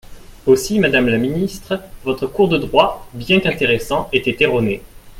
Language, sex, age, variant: French, male, 19-29, Français de métropole